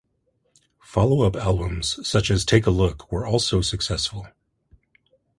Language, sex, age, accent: English, male, 40-49, United States English